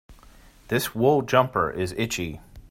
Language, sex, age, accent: English, male, 30-39, United States English